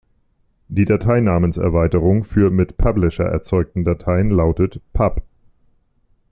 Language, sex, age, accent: German, male, 40-49, Deutschland Deutsch